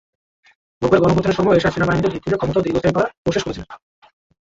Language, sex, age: Bengali, male, 19-29